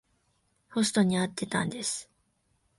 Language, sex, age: Japanese, female, 19-29